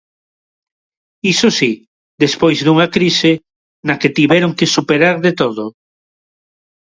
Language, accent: Galician, Neofalante